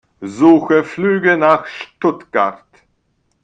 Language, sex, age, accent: German, male, 60-69, Deutschland Deutsch